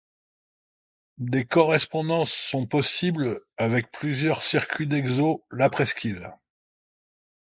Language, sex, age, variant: French, male, 60-69, Français de métropole